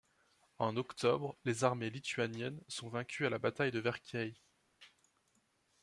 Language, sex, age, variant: French, male, 19-29, Français de métropole